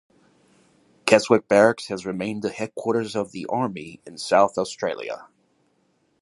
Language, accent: English, United States English